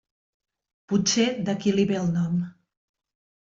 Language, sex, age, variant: Catalan, female, 50-59, Central